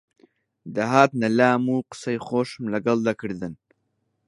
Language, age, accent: Central Kurdish, under 19, سۆرانی